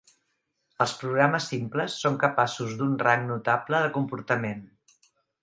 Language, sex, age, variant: Catalan, female, 60-69, Central